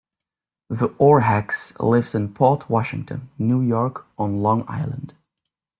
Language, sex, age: English, male, 19-29